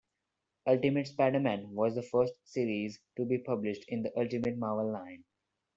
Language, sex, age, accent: English, male, 19-29, India and South Asia (India, Pakistan, Sri Lanka)